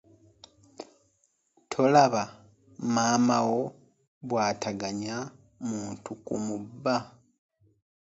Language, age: Ganda, 19-29